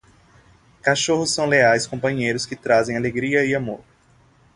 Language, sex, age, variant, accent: Portuguese, male, 19-29, Portuguese (Brasil), Nordestino